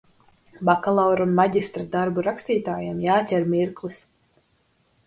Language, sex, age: Latvian, female, 19-29